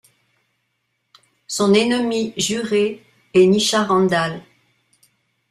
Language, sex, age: French, female, 60-69